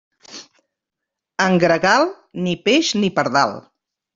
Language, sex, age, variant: Catalan, female, 50-59, Central